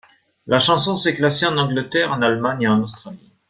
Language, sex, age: French, male, 50-59